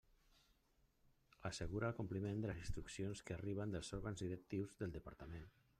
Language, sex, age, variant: Catalan, male, 50-59, Central